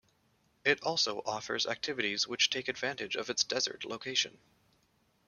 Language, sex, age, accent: English, male, 30-39, Canadian English